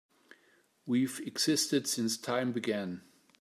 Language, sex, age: English, male, 50-59